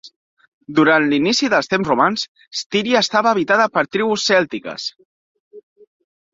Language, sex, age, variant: Catalan, male, 19-29, Central